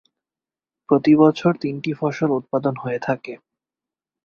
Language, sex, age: Bengali, male, 19-29